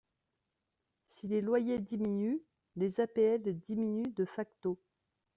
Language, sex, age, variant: French, female, 40-49, Français de métropole